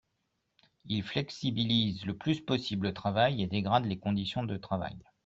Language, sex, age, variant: French, male, 40-49, Français de métropole